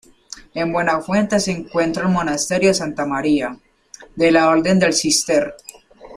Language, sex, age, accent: Spanish, male, under 19, Andino-Pacífico: Colombia, Perú, Ecuador, oeste de Bolivia y Venezuela andina